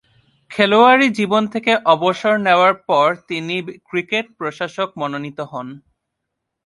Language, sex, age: Bengali, male, 19-29